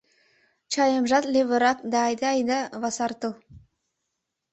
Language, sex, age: Mari, female, under 19